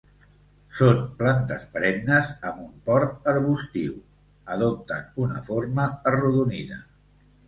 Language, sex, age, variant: Catalan, male, 60-69, Central